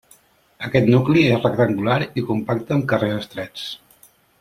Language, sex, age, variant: Catalan, male, 40-49, Central